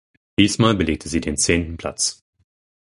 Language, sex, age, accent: German, male, 19-29, Deutschland Deutsch